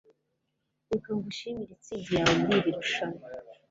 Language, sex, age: Kinyarwanda, female, 19-29